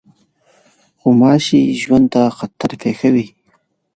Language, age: Pashto, 19-29